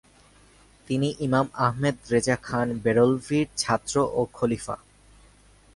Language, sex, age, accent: Bengali, male, 19-29, শুদ্ধ